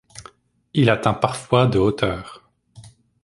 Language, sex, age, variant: French, male, 19-29, Français de métropole